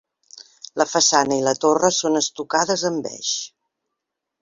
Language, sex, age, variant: Catalan, female, 50-59, Central